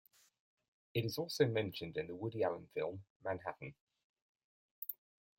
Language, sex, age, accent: English, male, 40-49, England English